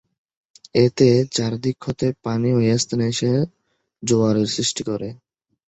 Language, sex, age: Bengali, male, 19-29